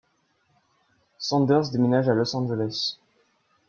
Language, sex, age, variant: French, male, 19-29, Français de métropole